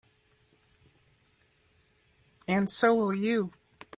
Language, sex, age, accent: English, female, 19-29, United States English